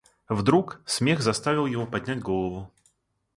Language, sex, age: Russian, male, 30-39